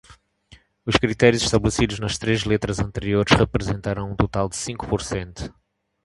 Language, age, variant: Portuguese, 40-49, Portuguese (Portugal)